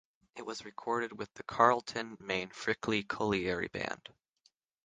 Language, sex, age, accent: English, male, under 19, United States English; Canadian English